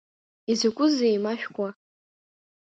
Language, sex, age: Abkhazian, female, under 19